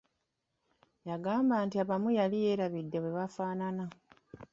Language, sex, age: Ganda, female, 40-49